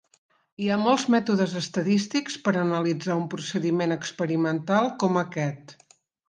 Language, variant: Catalan, Central